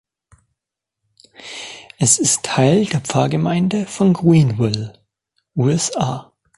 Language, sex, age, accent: German, male, 19-29, Deutschland Deutsch